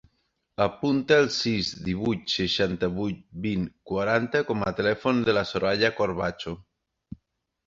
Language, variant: Catalan, Septentrional